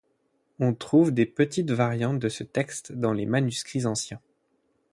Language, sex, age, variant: French, male, 19-29, Français de métropole